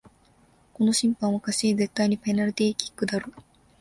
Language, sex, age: Japanese, female, 19-29